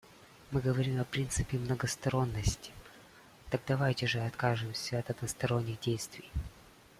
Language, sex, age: Russian, male, 19-29